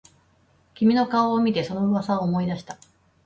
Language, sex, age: Japanese, female, 30-39